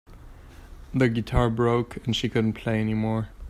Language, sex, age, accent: English, male, 19-29, United States English